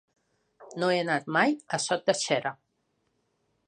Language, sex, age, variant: Catalan, female, 50-59, Nord-Occidental